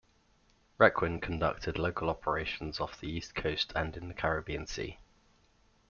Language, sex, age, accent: English, male, 30-39, England English